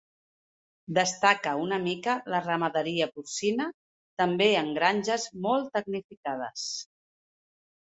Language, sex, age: Catalan, female, 40-49